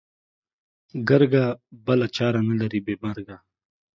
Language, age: Pashto, 19-29